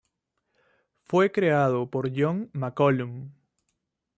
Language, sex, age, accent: Spanish, male, 30-39, Andino-Pacífico: Colombia, Perú, Ecuador, oeste de Bolivia y Venezuela andina